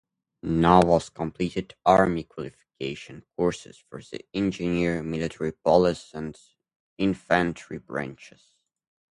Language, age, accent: English, under 19, United States English